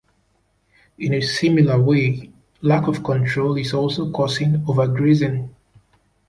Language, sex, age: English, male, 30-39